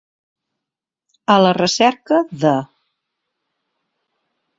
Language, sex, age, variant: Catalan, female, 60-69, Central